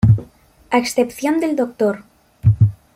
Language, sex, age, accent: Spanish, female, under 19, España: Norte peninsular (Asturias, Castilla y León, Cantabria, País Vasco, Navarra, Aragón, La Rioja, Guadalajara, Cuenca)